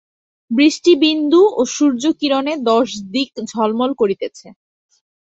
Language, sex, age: Bengali, female, 19-29